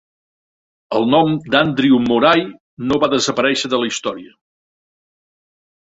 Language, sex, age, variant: Catalan, male, 60-69, Central